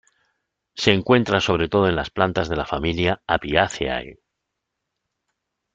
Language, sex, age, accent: Spanish, male, 60-69, España: Centro-Sur peninsular (Madrid, Toledo, Castilla-La Mancha)